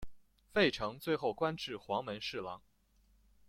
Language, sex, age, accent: Chinese, male, under 19, 出生地：湖北省